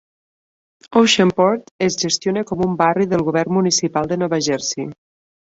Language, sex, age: Catalan, female, 30-39